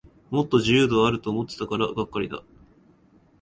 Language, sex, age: Japanese, male, 19-29